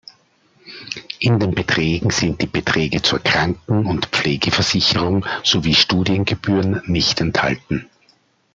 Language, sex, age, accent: German, male, 40-49, Österreichisches Deutsch